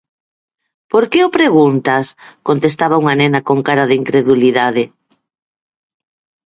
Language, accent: Galician, Normativo (estándar)